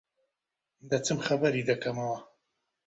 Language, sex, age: Central Kurdish, male, 30-39